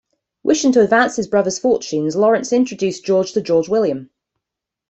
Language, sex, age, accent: English, female, 30-39, England English